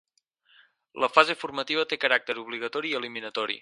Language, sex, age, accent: Catalan, male, 19-29, Garrotxi